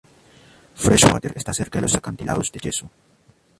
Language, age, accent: Spanish, 19-29, Andino-Pacífico: Colombia, Perú, Ecuador, oeste de Bolivia y Venezuela andina